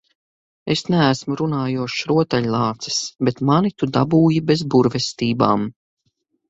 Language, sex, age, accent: Latvian, female, 50-59, Vidzemes